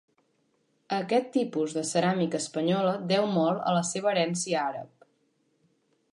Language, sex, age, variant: Catalan, female, under 19, Central